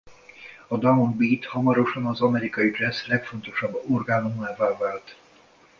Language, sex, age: Hungarian, male, 60-69